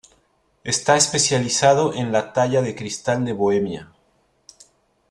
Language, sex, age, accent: Spanish, male, 30-39, México